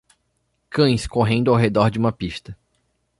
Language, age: Portuguese, 19-29